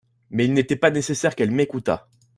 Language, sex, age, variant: French, male, 19-29, Français de métropole